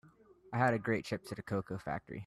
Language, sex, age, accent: English, male, 19-29, United States English